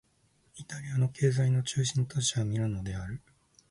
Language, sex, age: Japanese, male, 19-29